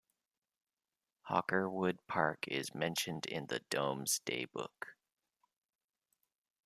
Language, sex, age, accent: English, male, 40-49, Canadian English